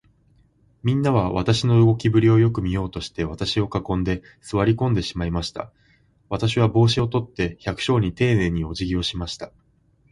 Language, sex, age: Japanese, male, 19-29